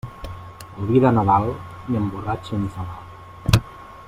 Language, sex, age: Catalan, male, 19-29